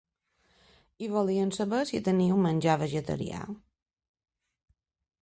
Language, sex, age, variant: Catalan, female, 50-59, Balear